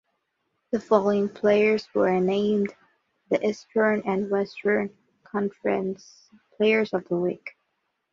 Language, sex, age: English, female, under 19